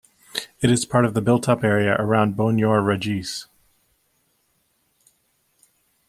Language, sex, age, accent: English, male, 30-39, United States English